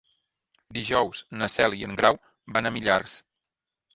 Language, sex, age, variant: Catalan, male, 40-49, Central